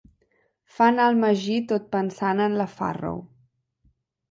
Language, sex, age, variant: Catalan, female, under 19, Central